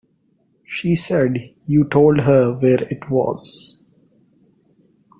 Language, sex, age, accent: English, male, 19-29, India and South Asia (India, Pakistan, Sri Lanka)